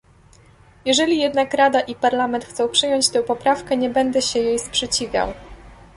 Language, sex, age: Polish, male, 19-29